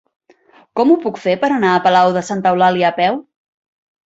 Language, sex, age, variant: Catalan, female, 40-49, Central